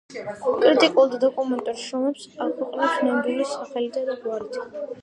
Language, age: Georgian, under 19